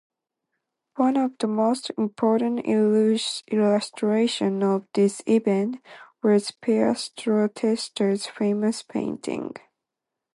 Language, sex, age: English, female, 19-29